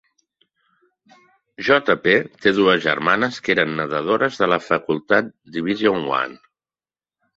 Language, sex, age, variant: Catalan, male, 30-39, Central